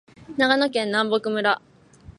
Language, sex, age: Japanese, female, under 19